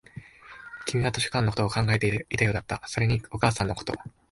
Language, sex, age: Japanese, male, under 19